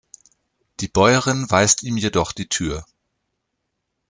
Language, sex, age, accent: German, male, 40-49, Deutschland Deutsch